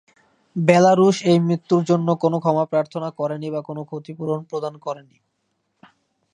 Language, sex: Bengali, male